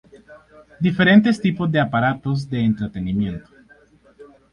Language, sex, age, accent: Spanish, male, 19-29, América central